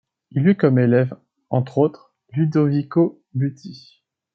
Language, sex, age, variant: French, male, 19-29, Français de métropole